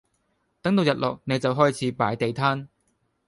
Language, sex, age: Cantonese, male, 19-29